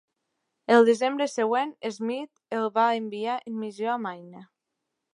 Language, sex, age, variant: Catalan, female, under 19, Nord-Occidental